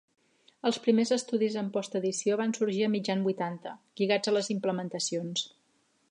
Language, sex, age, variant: Catalan, female, 50-59, Central